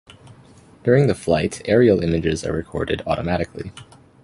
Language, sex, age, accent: English, male, 19-29, Canadian English